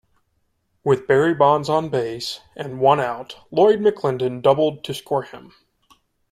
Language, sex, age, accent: English, male, 30-39, United States English